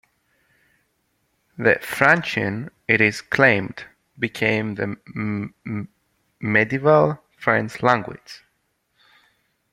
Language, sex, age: English, male, 19-29